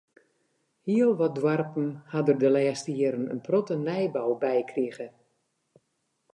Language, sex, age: Western Frisian, female, 60-69